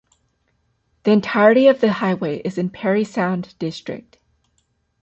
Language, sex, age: English, female, 19-29